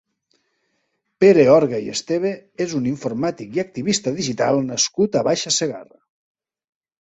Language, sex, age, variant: Catalan, male, 40-49, Central